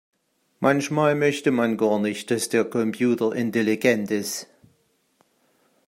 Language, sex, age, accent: German, male, 50-59, Deutschland Deutsch